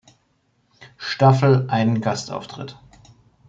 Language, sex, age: German, male, 30-39